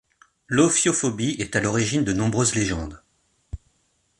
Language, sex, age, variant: French, male, 40-49, Français de métropole